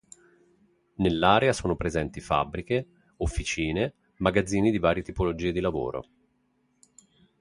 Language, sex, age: Italian, male, 40-49